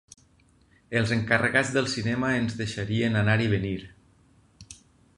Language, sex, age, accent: Catalan, male, 40-49, valencià